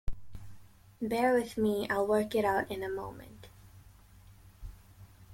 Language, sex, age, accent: English, female, 19-29, Southern African (South Africa, Zimbabwe, Namibia)